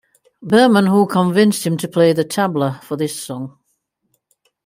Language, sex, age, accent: English, female, 60-69, England English